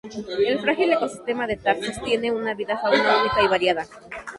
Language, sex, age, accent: Spanish, female, 40-49, México